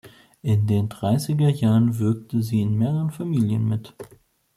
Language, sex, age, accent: German, male, 19-29, Deutschland Deutsch